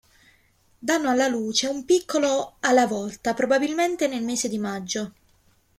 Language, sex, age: Italian, female, 19-29